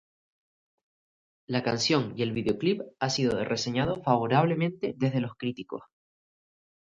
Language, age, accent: Spanish, 19-29, España: Islas Canarias